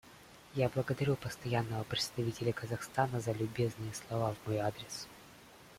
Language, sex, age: Russian, male, 19-29